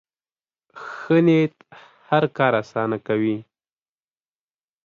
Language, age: Pashto, 19-29